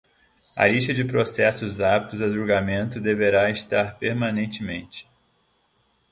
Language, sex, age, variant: Portuguese, male, 19-29, Portuguese (Brasil)